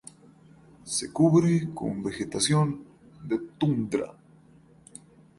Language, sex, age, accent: Spanish, male, 19-29, Andino-Pacífico: Colombia, Perú, Ecuador, oeste de Bolivia y Venezuela andina